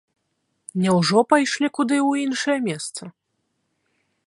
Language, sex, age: Belarusian, female, 19-29